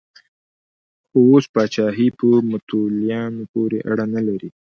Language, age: Pashto, 19-29